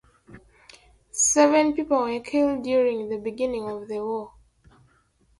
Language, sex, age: English, female, 19-29